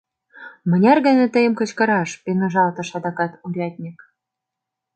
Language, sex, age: Mari, female, 30-39